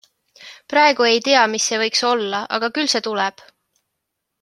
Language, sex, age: Estonian, female, 19-29